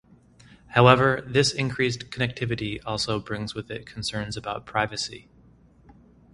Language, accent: English, United States English